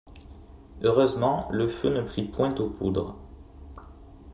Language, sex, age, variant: French, male, 19-29, Français de métropole